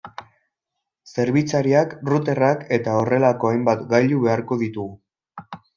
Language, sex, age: Basque, male, 19-29